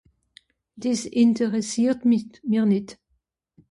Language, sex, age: Swiss German, female, 60-69